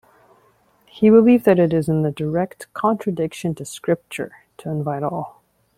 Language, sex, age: English, female, 30-39